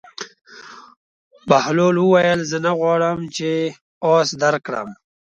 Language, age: Pashto, 30-39